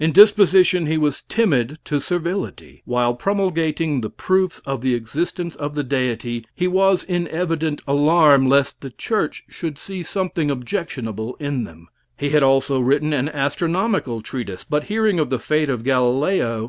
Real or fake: real